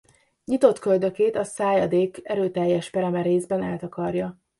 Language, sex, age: Hungarian, female, 19-29